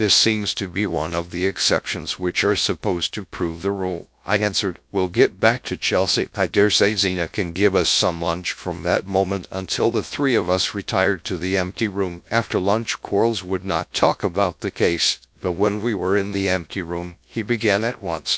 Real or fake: fake